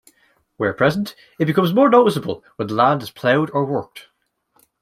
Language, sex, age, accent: English, male, 19-29, Irish English